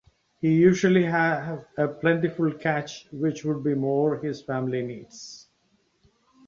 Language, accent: English, Canadian English